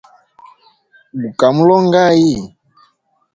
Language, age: Hemba, 19-29